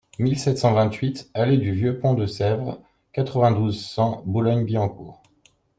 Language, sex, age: French, male, 30-39